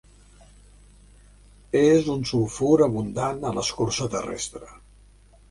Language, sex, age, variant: Catalan, male, 70-79, Central